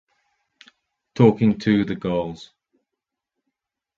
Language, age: English, 40-49